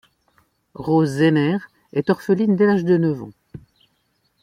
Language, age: French, 60-69